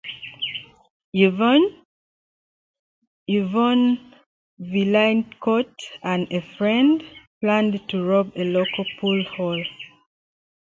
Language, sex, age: English, female, 30-39